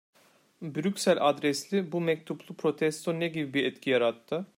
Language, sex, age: Turkish, male, 30-39